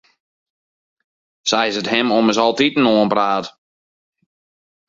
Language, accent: Western Frisian, Wâldfrysk